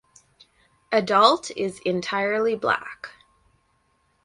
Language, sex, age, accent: English, female, 30-39, Canadian English